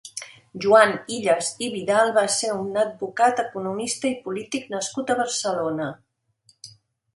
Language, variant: Catalan, Central